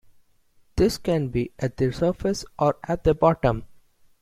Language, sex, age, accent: English, male, 19-29, India and South Asia (India, Pakistan, Sri Lanka)